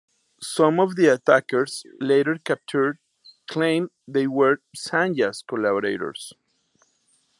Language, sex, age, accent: English, male, 50-59, India and South Asia (India, Pakistan, Sri Lanka)